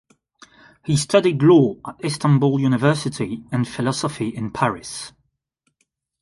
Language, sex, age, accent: English, male, 19-29, England English